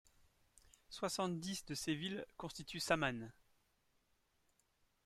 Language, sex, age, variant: French, male, 40-49, Français de métropole